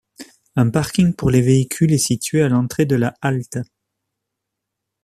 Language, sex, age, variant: French, male, 40-49, Français de métropole